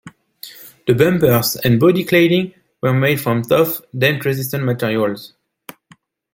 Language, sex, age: English, male, 30-39